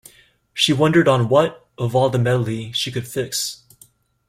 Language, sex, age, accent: English, male, 19-29, United States English